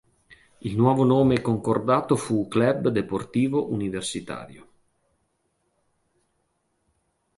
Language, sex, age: Italian, male, 40-49